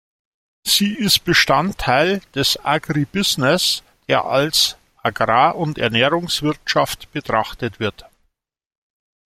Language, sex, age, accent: German, male, 50-59, Deutschland Deutsch